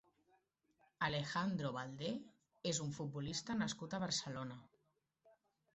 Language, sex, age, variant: Catalan, female, 40-49, Central